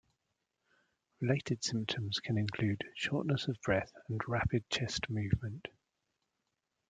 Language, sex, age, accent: English, male, 40-49, England English